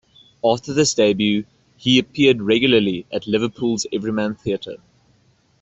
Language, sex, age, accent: English, male, 19-29, Southern African (South Africa, Zimbabwe, Namibia)